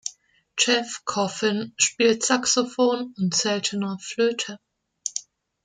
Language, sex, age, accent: German, female, 19-29, Deutschland Deutsch